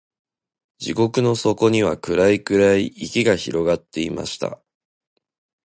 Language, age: Japanese, 19-29